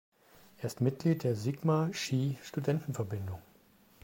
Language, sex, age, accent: German, male, 40-49, Deutschland Deutsch